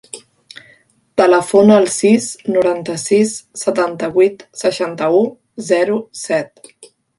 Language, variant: Catalan, Central